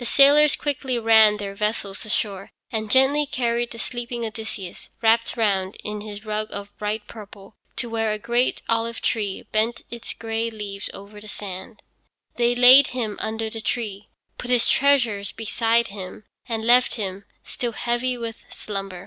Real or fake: real